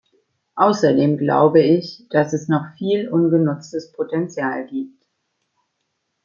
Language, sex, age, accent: German, female, 50-59, Deutschland Deutsch